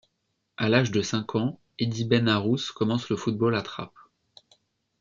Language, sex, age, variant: French, male, under 19, Français de métropole